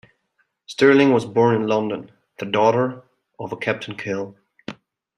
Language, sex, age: English, male, 30-39